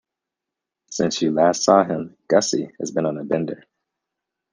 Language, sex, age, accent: English, male, 30-39, United States English